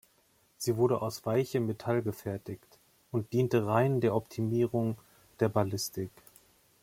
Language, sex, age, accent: German, male, 40-49, Deutschland Deutsch